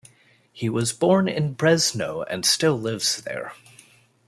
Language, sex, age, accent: English, male, 30-39, United States English